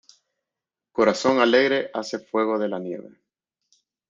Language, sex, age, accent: Spanish, male, 30-39, América central